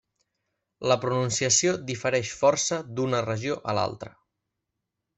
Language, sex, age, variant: Catalan, male, 19-29, Central